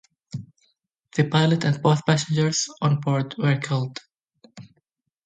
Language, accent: English, United States English